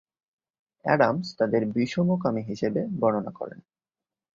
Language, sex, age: Bengali, male, 19-29